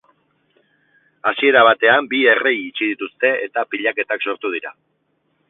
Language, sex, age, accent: Basque, male, 40-49, Erdialdekoa edo Nafarra (Gipuzkoa, Nafarroa)